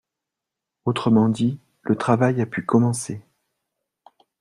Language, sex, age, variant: French, male, 40-49, Français de métropole